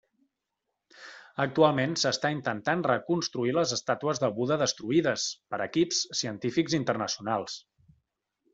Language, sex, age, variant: Catalan, male, 30-39, Central